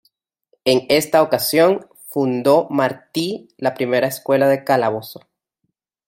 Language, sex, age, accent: Spanish, male, 19-29, Caribe: Cuba, Venezuela, Puerto Rico, República Dominicana, Panamá, Colombia caribeña, México caribeño, Costa del golfo de México